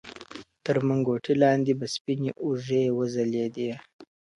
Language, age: Pashto, 19-29